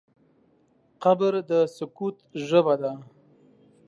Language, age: Pashto, 30-39